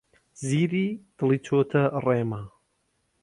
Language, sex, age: Central Kurdish, male, 30-39